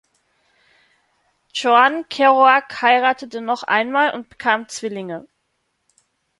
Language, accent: German, Österreichisches Deutsch